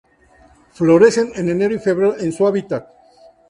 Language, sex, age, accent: Spanish, male, 50-59, México